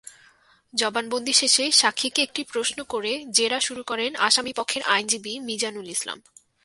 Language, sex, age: Bengali, female, 19-29